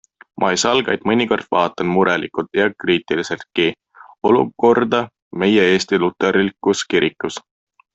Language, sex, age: Estonian, male, 19-29